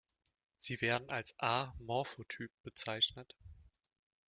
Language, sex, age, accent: German, male, 19-29, Deutschland Deutsch